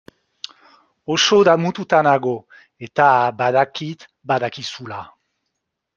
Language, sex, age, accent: Basque, male, 40-49, Nafar-lapurtarra edo Zuberotarra (Lapurdi, Nafarroa Beherea, Zuberoa)